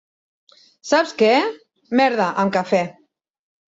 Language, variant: Catalan, Central